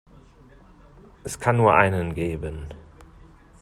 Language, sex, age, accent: German, male, 30-39, Deutschland Deutsch